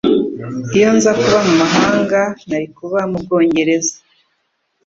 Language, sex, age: Kinyarwanda, female, 50-59